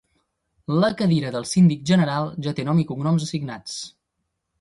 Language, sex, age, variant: Catalan, male, 19-29, Central